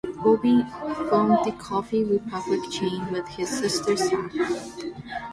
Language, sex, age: English, female, 19-29